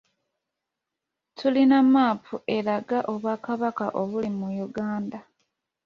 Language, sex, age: Ganda, female, 19-29